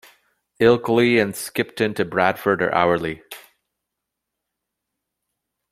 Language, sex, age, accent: English, male, 19-29, United States English